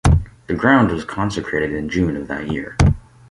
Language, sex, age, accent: English, male, 19-29, United States English